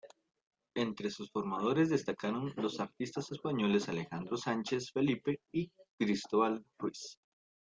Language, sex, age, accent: Spanish, male, 19-29, América central